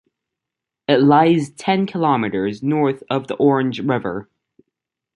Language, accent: English, United States English